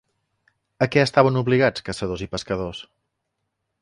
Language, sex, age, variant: Catalan, male, 40-49, Central